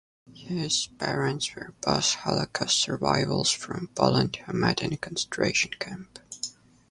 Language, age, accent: English, under 19, United States English